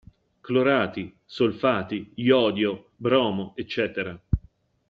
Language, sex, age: Italian, male, 50-59